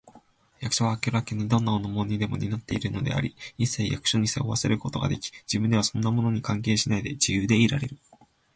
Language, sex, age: Japanese, male, 19-29